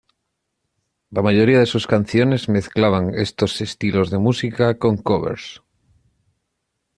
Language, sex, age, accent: Spanish, male, 19-29, España: Sur peninsular (Andalucia, Extremadura, Murcia)